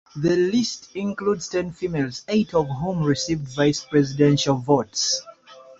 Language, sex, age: English, male, 19-29